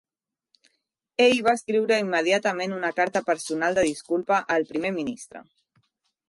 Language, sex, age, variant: Catalan, female, 30-39, Central